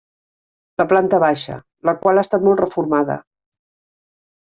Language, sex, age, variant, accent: Catalan, female, 50-59, Central, central